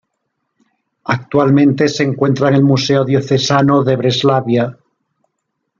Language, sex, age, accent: Spanish, male, 40-49, España: Norte peninsular (Asturias, Castilla y León, Cantabria, País Vasco, Navarra, Aragón, La Rioja, Guadalajara, Cuenca)